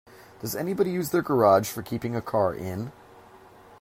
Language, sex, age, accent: English, male, 40-49, United States English